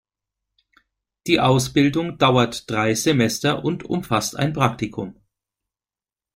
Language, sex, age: German, male, 40-49